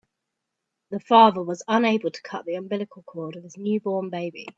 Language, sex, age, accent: English, female, 19-29, England English